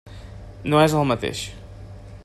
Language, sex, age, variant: Catalan, male, 30-39, Nord-Occidental